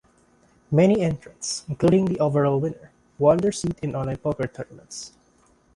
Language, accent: English, Filipino